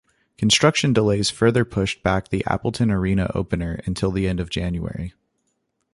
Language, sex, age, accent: English, male, 19-29, United States English